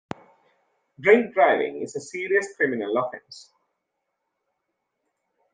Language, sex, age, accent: English, male, 30-39, India and South Asia (India, Pakistan, Sri Lanka)